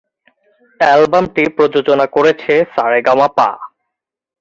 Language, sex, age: Bengali, male, under 19